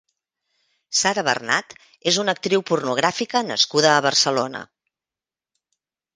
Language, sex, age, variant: Catalan, female, 50-59, Central